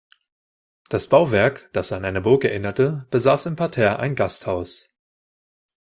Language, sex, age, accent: German, male, 30-39, Deutschland Deutsch